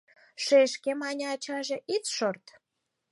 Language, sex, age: Mari, female, 19-29